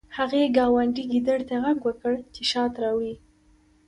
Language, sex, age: Pashto, female, under 19